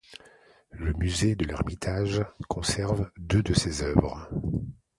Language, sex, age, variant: French, male, 50-59, Français de métropole